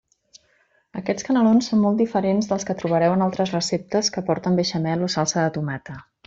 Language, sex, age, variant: Catalan, female, 40-49, Central